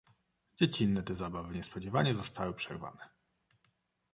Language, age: Polish, 40-49